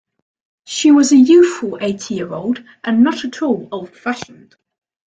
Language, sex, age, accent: English, male, under 19, England English